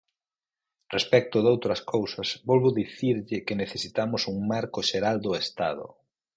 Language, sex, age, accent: Galician, male, 50-59, Normativo (estándar)